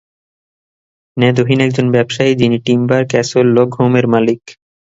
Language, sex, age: Bengali, male, 19-29